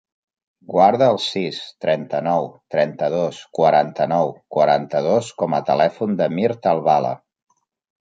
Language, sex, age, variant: Catalan, male, 40-49, Central